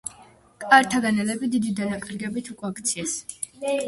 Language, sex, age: Georgian, female, under 19